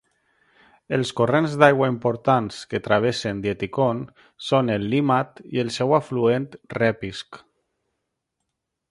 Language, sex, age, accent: Catalan, male, 30-39, valencià